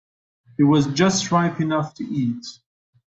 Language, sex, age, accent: English, male, 19-29, United States English